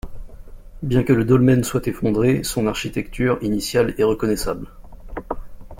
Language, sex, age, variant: French, male, 30-39, Français de métropole